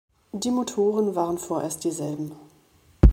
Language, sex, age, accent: German, female, 40-49, Deutschland Deutsch